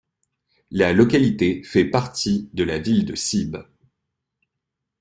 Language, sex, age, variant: French, male, 30-39, Français de métropole